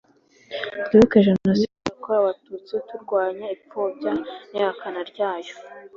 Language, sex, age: Kinyarwanda, female, 19-29